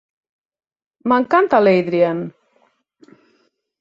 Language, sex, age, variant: Catalan, female, 40-49, Central